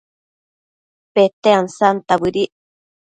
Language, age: Matsés, 19-29